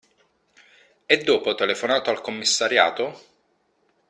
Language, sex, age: Italian, male, 30-39